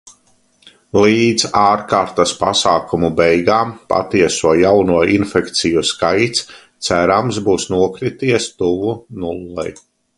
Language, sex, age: Latvian, male, 40-49